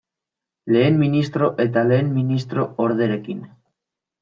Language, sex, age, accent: Basque, male, 19-29, Mendebalekoa (Araba, Bizkaia, Gipuzkoako mendebaleko herri batzuk)